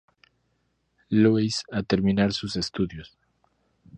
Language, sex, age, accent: Spanish, male, 19-29, México